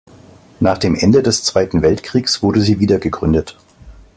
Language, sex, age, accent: German, male, 40-49, Deutschland Deutsch